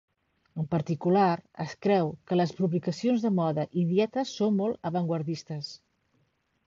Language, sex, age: Catalan, female, 50-59